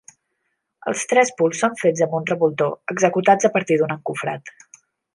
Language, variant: Catalan, Central